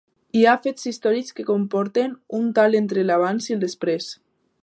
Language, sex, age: Catalan, female, under 19